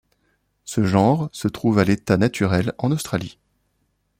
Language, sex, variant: French, male, Français de métropole